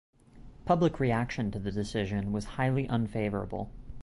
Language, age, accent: English, 19-29, United States English